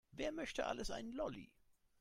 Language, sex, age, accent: German, male, 30-39, Deutschland Deutsch